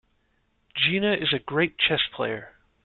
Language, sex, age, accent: English, male, 30-39, United States English